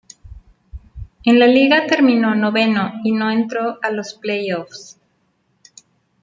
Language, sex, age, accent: Spanish, female, 40-49, México